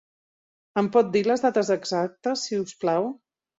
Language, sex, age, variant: Catalan, female, 50-59, Central